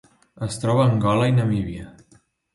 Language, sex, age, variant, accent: Catalan, male, under 19, Central, central